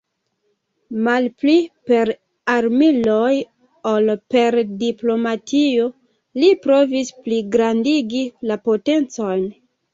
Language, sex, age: Esperanto, female, 19-29